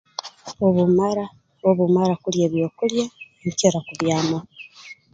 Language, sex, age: Tooro, female, 30-39